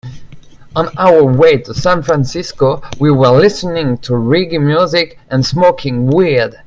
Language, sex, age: English, male, 19-29